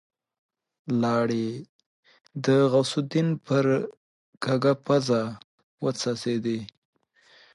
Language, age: Pashto, 19-29